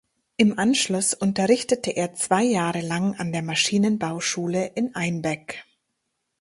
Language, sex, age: German, female, 30-39